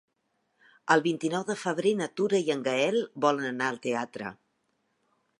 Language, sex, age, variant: Catalan, female, 40-49, Central